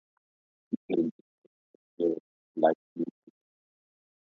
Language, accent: English, India and South Asia (India, Pakistan, Sri Lanka)